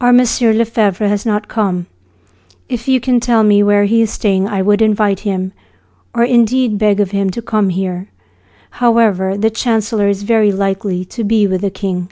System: none